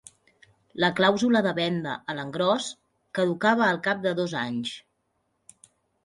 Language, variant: Catalan, Central